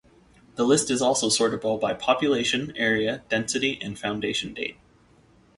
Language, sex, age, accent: English, male, 30-39, United States English